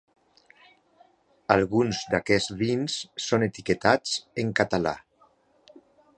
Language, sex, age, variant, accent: Catalan, male, 50-59, Valencià central, valencià